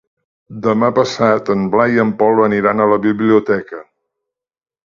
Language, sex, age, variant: Catalan, male, 60-69, Central